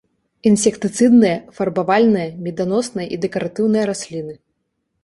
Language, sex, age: Belarusian, female, 30-39